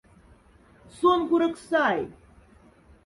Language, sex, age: Moksha, female, 40-49